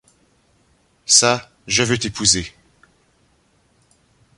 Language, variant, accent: French, Français d'Amérique du Nord, Français du Canada